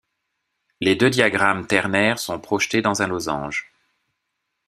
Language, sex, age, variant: French, male, 50-59, Français de métropole